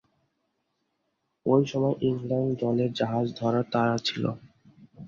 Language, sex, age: Bengali, male, 19-29